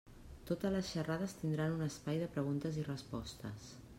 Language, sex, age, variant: Catalan, female, 40-49, Central